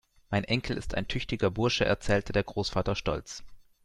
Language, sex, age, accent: German, male, 19-29, Deutschland Deutsch